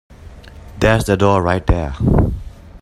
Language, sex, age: English, male, 19-29